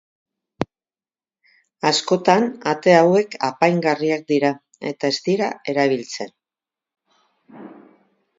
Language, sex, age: Basque, female, 60-69